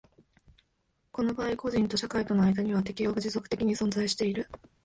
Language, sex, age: Japanese, female, 19-29